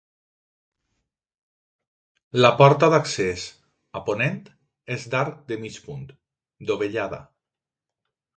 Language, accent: Catalan, valencià